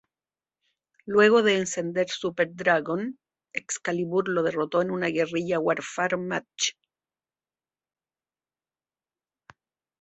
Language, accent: Spanish, Chileno: Chile, Cuyo